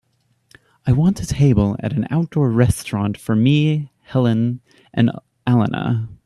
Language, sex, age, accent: English, male, 19-29, United States English